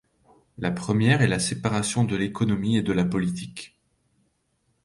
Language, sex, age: French, male, 30-39